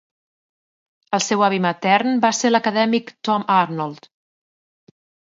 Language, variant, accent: Catalan, Central, central